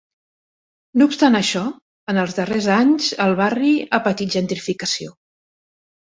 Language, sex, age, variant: Catalan, female, 60-69, Central